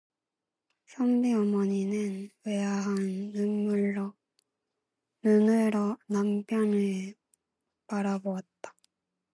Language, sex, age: Korean, female, 19-29